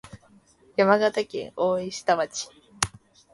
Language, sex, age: Japanese, male, 19-29